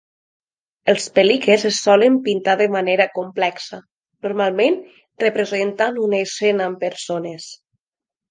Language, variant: Catalan, Nord-Occidental